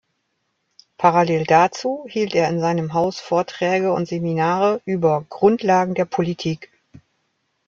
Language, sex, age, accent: German, female, 40-49, Deutschland Deutsch